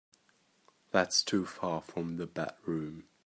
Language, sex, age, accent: English, male, under 19, England English